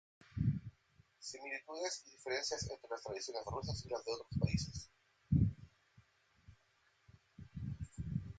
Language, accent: Spanish, Chileno: Chile, Cuyo